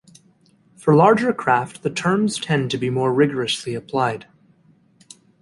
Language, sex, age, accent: English, male, 19-29, United States English